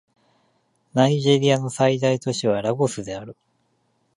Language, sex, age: Japanese, male, 30-39